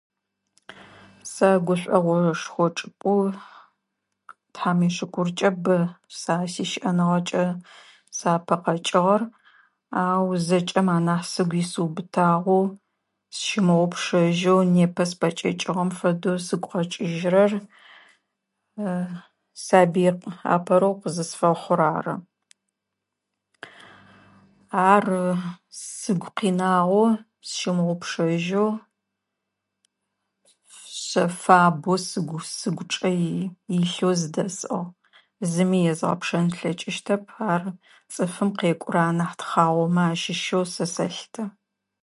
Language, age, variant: Adyghe, 40-49, Адыгабзэ (Кирил, пстэумэ зэдыряе)